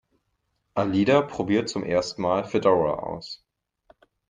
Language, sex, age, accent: German, male, 19-29, Deutschland Deutsch